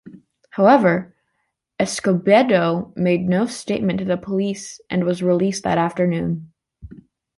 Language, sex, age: English, female, under 19